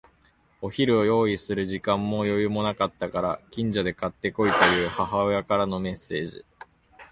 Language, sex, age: Japanese, male, 19-29